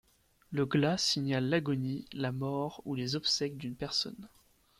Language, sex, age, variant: French, male, 19-29, Français de métropole